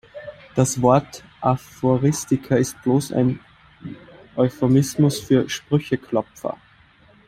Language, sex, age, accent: German, male, 30-39, Österreichisches Deutsch